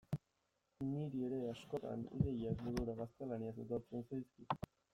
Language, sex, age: Basque, male, 19-29